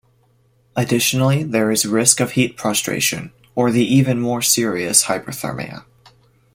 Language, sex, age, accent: English, male, 19-29, Canadian English